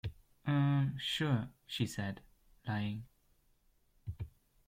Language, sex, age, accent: English, male, 30-39, United States English